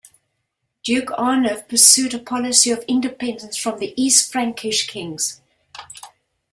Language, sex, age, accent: English, female, 60-69, Southern African (South Africa, Zimbabwe, Namibia)